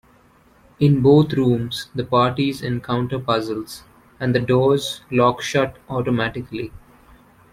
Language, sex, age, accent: English, male, 19-29, India and South Asia (India, Pakistan, Sri Lanka)